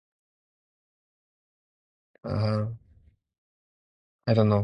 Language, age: English, 19-29